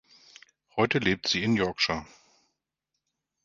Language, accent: German, Deutschland Deutsch